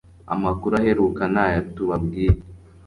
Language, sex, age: Kinyarwanda, male, under 19